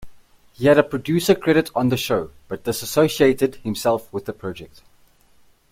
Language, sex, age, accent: English, male, 30-39, Southern African (South Africa, Zimbabwe, Namibia)